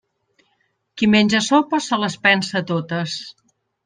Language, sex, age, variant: Catalan, female, 50-59, Central